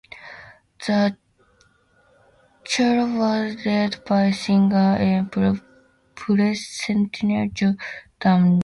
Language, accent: English, United States English